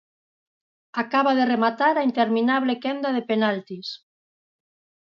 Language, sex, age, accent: Galician, female, 50-59, Normativo (estándar)